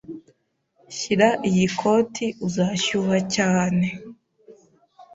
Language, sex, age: Kinyarwanda, female, 19-29